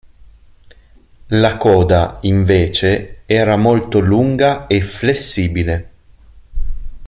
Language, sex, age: Italian, male, 30-39